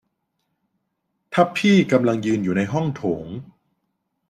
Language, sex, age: Thai, male, 30-39